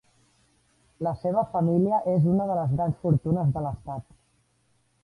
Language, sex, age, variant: Catalan, female, 30-39, Central